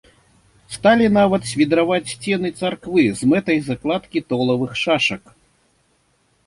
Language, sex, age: Belarusian, male, 50-59